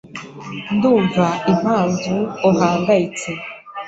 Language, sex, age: Kinyarwanda, female, 19-29